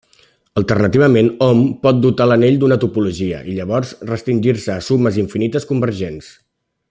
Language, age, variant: Catalan, 40-49, Central